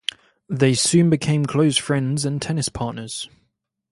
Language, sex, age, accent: English, male, 19-29, England English